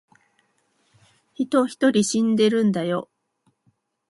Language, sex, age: Japanese, female, 40-49